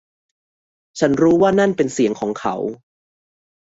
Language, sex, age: Thai, male, 30-39